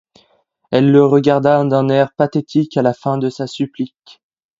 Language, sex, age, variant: French, male, under 19, Français de métropole